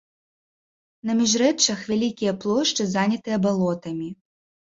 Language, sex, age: Belarusian, female, 19-29